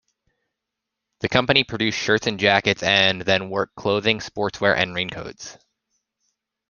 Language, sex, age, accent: English, male, 19-29, United States English